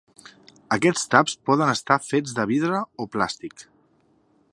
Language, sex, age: Catalan, male, 30-39